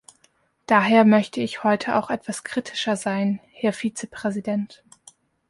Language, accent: German, Deutschland Deutsch